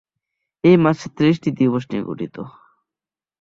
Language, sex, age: Bengali, male, under 19